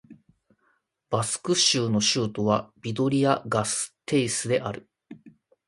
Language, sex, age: Japanese, male, 30-39